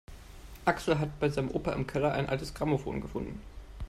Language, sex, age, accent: German, male, 19-29, Deutschland Deutsch